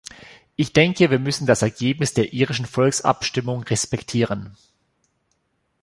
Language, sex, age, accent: German, male, 40-49, Deutschland Deutsch